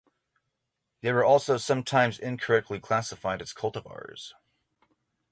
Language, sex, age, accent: English, male, 40-49, United States English; West Coast